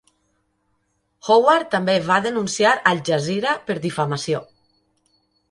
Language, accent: Catalan, valencià